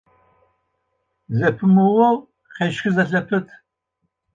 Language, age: Adyghe, 70-79